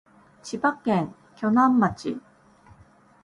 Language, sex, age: Japanese, female, 40-49